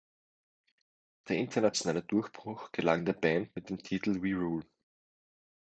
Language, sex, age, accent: German, male, 19-29, Österreichisches Deutsch